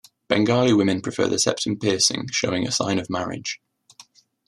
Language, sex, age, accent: English, male, 19-29, England English